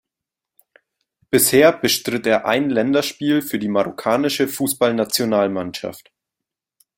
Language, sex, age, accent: German, male, 19-29, Deutschland Deutsch